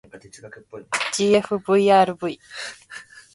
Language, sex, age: Japanese, male, 19-29